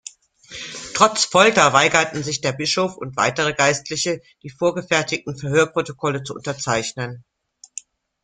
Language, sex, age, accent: German, female, 50-59, Deutschland Deutsch